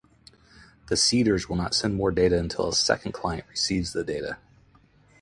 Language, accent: English, United States English